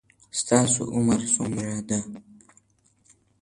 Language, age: Pashto, under 19